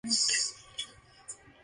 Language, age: English, 19-29